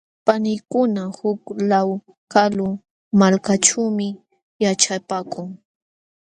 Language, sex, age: Jauja Wanca Quechua, female, 19-29